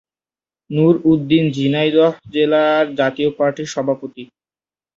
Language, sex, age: Bengali, male, 19-29